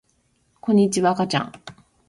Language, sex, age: Japanese, female, 40-49